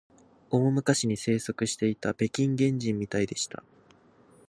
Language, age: Japanese, 19-29